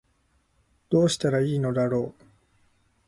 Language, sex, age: Japanese, male, 19-29